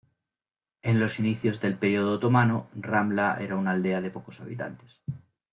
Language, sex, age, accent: Spanish, male, 30-39, España: Centro-Sur peninsular (Madrid, Toledo, Castilla-La Mancha)